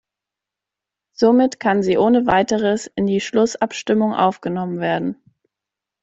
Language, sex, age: German, female, 19-29